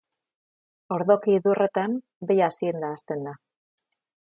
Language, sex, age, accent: Basque, female, 40-49, Mendebalekoa (Araba, Bizkaia, Gipuzkoako mendebaleko herri batzuk)